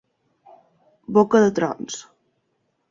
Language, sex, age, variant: Catalan, female, 19-29, Balear